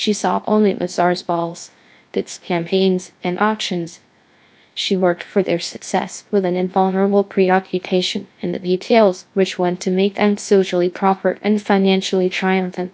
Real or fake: fake